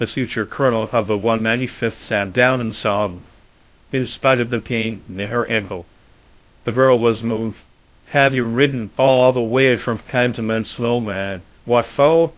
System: TTS, VITS